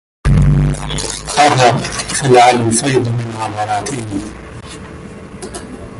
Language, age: Arabic, 19-29